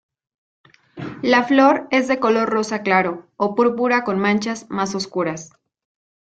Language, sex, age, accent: Spanish, female, 30-39, México